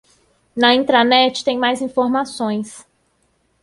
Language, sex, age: Portuguese, female, 30-39